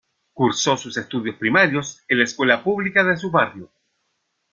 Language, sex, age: Spanish, male, 50-59